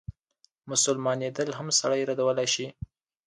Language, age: Pashto, under 19